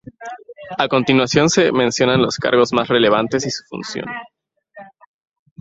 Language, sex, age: Spanish, male, 19-29